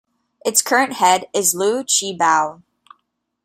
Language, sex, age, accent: English, female, 19-29, United States English